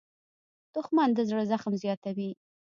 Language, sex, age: Pashto, female, 30-39